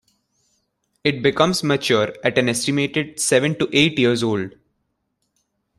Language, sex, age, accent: English, male, under 19, India and South Asia (India, Pakistan, Sri Lanka)